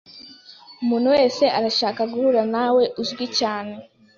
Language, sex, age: Kinyarwanda, female, 19-29